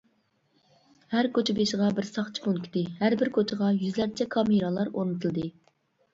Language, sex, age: Uyghur, female, 30-39